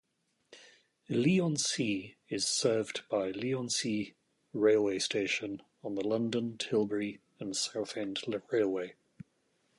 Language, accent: English, England English